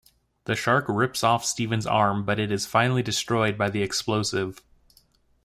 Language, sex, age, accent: English, male, 19-29, United States English